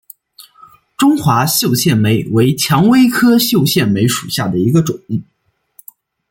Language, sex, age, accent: Chinese, male, 19-29, 出生地：山西省